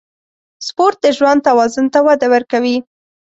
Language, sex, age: Pashto, female, 19-29